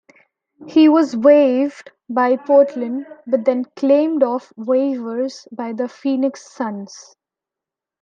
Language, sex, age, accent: English, female, 19-29, India and South Asia (India, Pakistan, Sri Lanka)